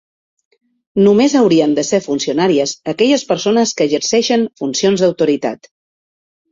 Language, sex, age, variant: Catalan, female, 40-49, Central